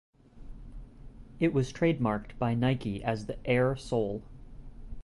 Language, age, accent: English, 19-29, United States English